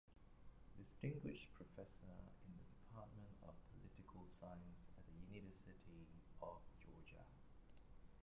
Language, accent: English, Australian English